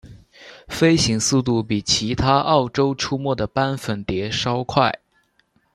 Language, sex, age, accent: Chinese, male, under 19, 出生地：湖南省